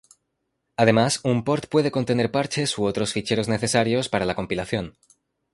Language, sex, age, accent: Spanish, male, 19-29, España: Centro-Sur peninsular (Madrid, Toledo, Castilla-La Mancha)